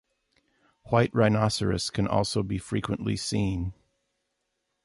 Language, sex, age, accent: English, male, 40-49, United States English